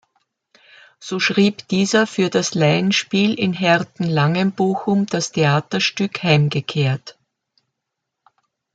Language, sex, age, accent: German, female, 70-79, Österreichisches Deutsch